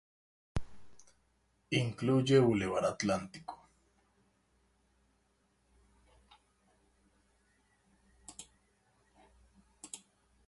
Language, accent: Spanish, Caribe: Cuba, Venezuela, Puerto Rico, República Dominicana, Panamá, Colombia caribeña, México caribeño, Costa del golfo de México